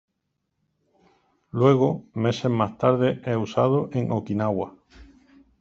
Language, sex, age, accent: Spanish, male, 40-49, España: Sur peninsular (Andalucia, Extremadura, Murcia)